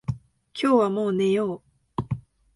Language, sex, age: Japanese, female, under 19